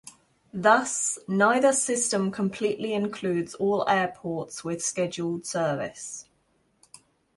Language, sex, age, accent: English, female, 19-29, England English